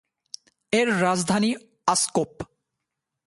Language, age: Bengali, 19-29